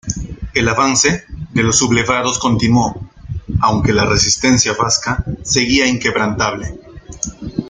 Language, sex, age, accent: Spanish, male, 40-49, Andino-Pacífico: Colombia, Perú, Ecuador, oeste de Bolivia y Venezuela andina